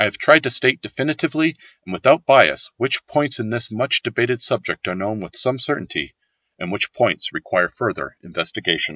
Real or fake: real